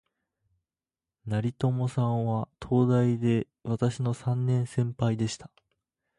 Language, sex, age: Japanese, male, under 19